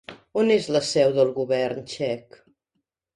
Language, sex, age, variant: Catalan, female, 50-59, Central